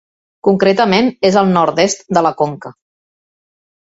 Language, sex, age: Catalan, female, 40-49